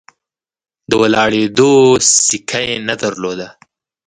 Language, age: Pashto, 19-29